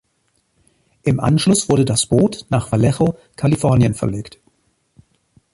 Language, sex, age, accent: German, male, 40-49, Deutschland Deutsch